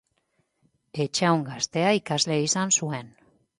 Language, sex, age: Basque, female, 40-49